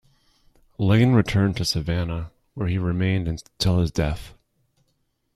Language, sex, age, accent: English, male, 40-49, United States English